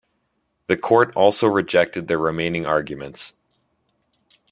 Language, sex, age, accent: English, male, 19-29, United States English